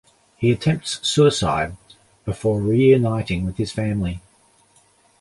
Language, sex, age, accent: English, male, 40-49, Australian English